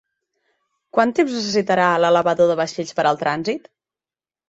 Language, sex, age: Catalan, female, 30-39